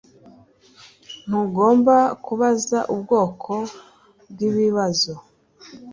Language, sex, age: Kinyarwanda, male, 30-39